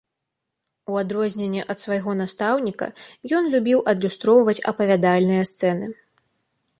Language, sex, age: Belarusian, female, 19-29